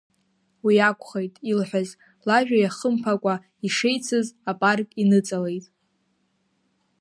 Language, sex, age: Abkhazian, female, under 19